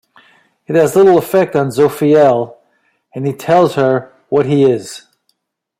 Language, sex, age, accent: English, male, 70-79, United States English